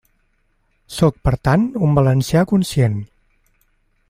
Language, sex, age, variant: Catalan, male, 19-29, Central